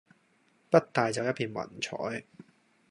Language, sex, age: Cantonese, male, 19-29